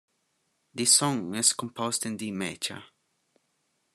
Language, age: English, 19-29